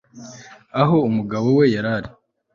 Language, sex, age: Kinyarwanda, male, 19-29